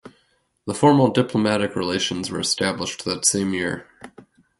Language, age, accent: English, 30-39, United States English